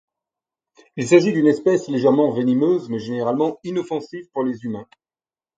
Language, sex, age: French, male, 30-39